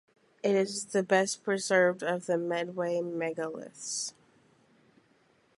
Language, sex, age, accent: English, female, 19-29, United States English